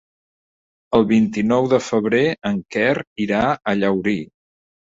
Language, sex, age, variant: Catalan, male, 60-69, Central